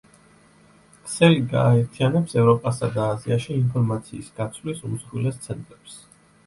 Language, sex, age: Georgian, male, 30-39